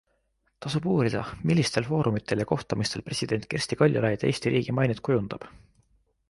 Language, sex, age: Estonian, male, 19-29